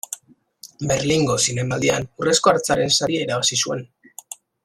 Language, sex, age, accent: Basque, male, under 19, Erdialdekoa edo Nafarra (Gipuzkoa, Nafarroa)